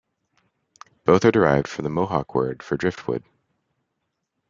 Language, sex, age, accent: English, male, 30-39, United States English